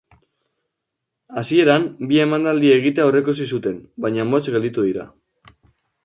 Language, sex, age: Basque, male, under 19